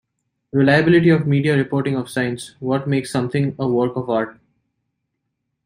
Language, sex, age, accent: English, male, 19-29, India and South Asia (India, Pakistan, Sri Lanka)